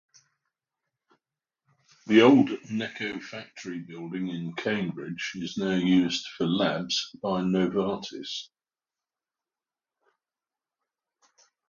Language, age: English, 60-69